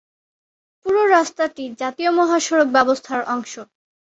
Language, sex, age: Bengali, female, 19-29